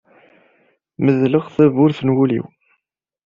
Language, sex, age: Kabyle, male, 19-29